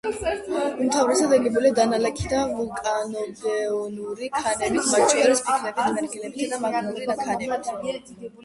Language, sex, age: Georgian, female, under 19